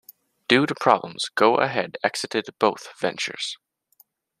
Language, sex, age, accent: English, male, 19-29, Canadian English